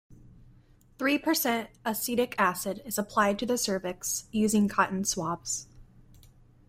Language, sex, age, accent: English, female, 19-29, United States English